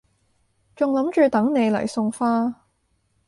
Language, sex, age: Cantonese, female, 19-29